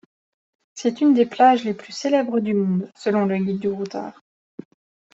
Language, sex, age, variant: French, female, 19-29, Français de métropole